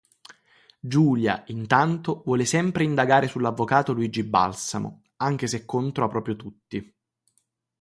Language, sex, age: Italian, male, 19-29